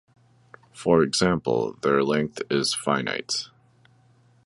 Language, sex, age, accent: English, male, 30-39, United States English